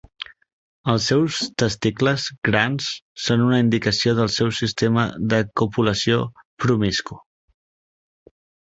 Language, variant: Catalan, Central